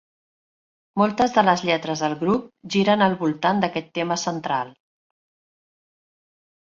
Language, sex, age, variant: Catalan, female, 40-49, Central